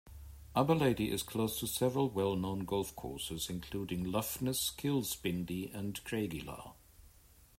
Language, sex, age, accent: English, male, 60-69, England English